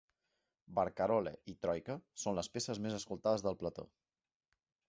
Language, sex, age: Catalan, male, 30-39